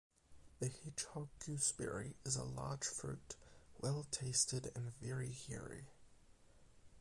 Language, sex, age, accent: English, male, under 19, Australian English; England English; New Zealand English